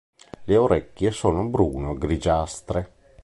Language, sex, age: Italian, male, 50-59